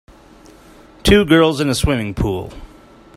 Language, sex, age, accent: English, male, 40-49, Canadian English